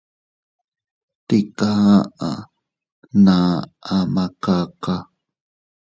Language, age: Teutila Cuicatec, 30-39